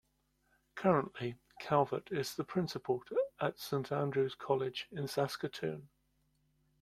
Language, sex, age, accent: English, male, 50-59, England English